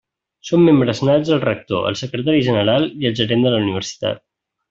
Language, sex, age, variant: Catalan, male, 30-39, Central